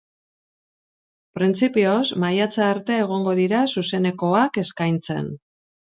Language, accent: Basque, Mendebalekoa (Araba, Bizkaia, Gipuzkoako mendebaleko herri batzuk)